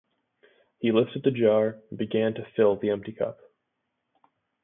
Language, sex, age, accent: English, male, 19-29, Canadian English